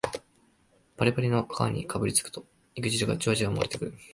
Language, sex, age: Japanese, male, 19-29